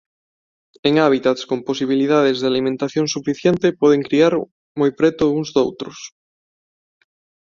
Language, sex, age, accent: Galician, male, 19-29, Neofalante